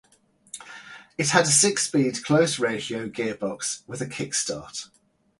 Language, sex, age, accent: English, male, 40-49, England English